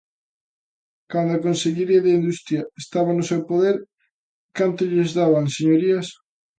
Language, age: Galician, 19-29